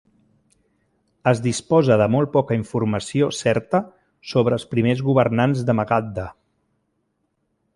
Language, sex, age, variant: Catalan, male, 40-49, Central